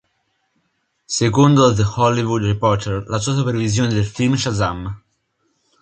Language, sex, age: Italian, male, 19-29